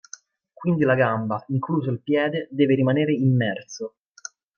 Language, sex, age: Italian, male, 30-39